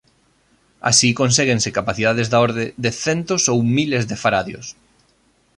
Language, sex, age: Galician, male, 30-39